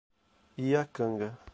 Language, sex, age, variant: Portuguese, male, 19-29, Portuguese (Brasil)